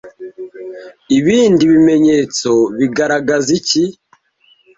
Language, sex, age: Kinyarwanda, male, 19-29